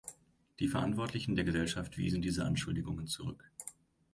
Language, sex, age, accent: German, male, 19-29, Deutschland Deutsch